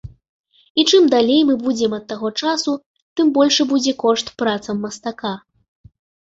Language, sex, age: Belarusian, female, 19-29